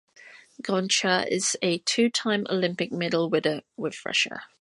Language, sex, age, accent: English, female, 30-39, New Zealand English